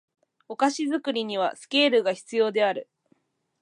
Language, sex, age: Japanese, female, 19-29